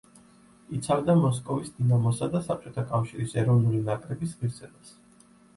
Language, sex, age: Georgian, male, 30-39